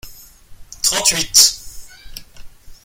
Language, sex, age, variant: French, male, 40-49, Français de métropole